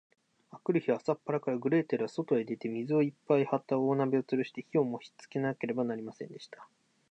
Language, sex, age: Japanese, male, 19-29